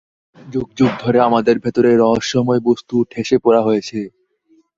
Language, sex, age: Bengali, male, under 19